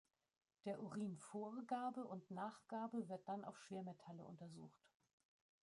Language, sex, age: German, female, 50-59